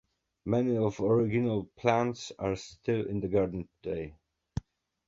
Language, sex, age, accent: English, male, 30-39, England English